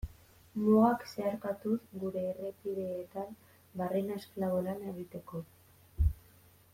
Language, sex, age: Basque, female, 19-29